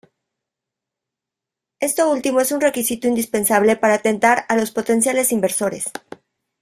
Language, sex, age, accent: Spanish, female, 40-49, México